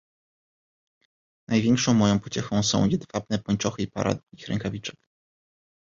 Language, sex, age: Polish, male, 30-39